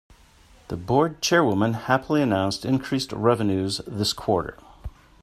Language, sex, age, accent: English, male, 60-69, United States English